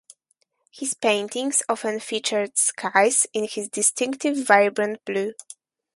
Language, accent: English, Slavic